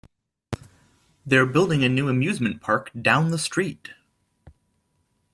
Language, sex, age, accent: English, male, 19-29, United States English